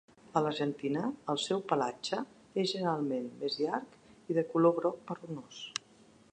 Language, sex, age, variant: Catalan, female, 60-69, Central